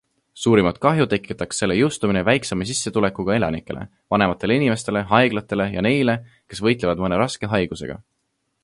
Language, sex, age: Estonian, male, 19-29